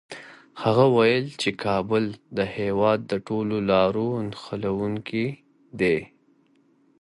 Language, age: Pashto, 30-39